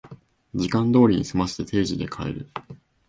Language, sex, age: Japanese, male, 19-29